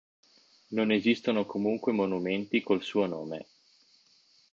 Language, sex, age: Italian, male, 30-39